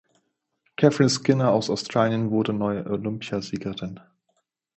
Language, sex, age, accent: German, male, 30-39, Deutschland Deutsch